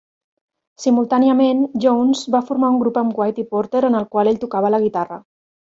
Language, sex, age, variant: Catalan, female, 40-49, Central